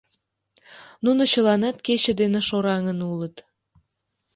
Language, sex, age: Mari, female, 19-29